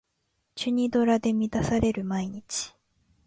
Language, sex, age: Japanese, female, 19-29